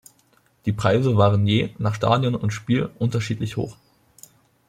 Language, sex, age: German, male, under 19